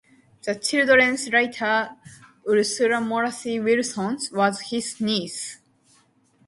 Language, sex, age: English, female, under 19